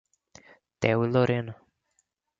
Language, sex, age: Portuguese, male, 19-29